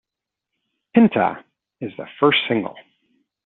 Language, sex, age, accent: English, male, 40-49, Canadian English